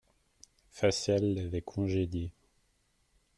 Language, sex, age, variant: French, male, 30-39, Français de métropole